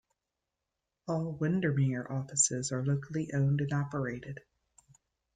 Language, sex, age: English, female, 50-59